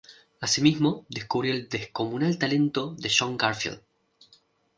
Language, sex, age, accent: Spanish, male, 19-29, Rioplatense: Argentina, Uruguay, este de Bolivia, Paraguay